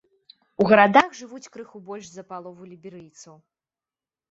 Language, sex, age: Belarusian, female, 30-39